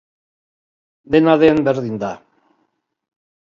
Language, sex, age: Basque, male, 60-69